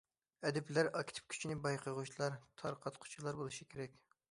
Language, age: Uyghur, 19-29